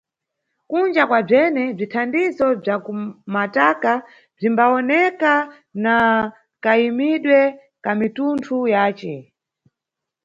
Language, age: Nyungwe, 30-39